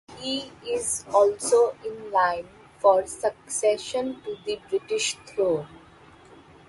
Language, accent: English, India and South Asia (India, Pakistan, Sri Lanka)